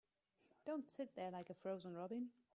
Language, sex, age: English, female, 30-39